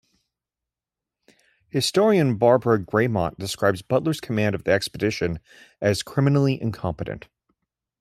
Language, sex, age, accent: English, male, 40-49, United States English